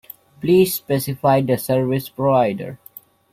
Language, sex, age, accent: English, male, under 19, India and South Asia (India, Pakistan, Sri Lanka)